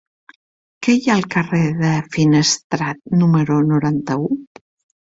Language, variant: Catalan, Septentrional